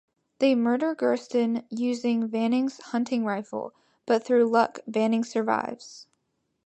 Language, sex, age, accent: English, female, under 19, United States English